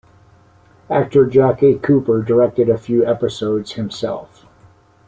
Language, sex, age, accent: English, male, 60-69, Canadian English